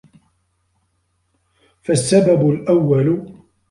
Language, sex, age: Arabic, male, 30-39